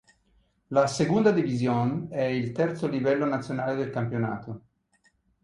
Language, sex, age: Italian, male, 50-59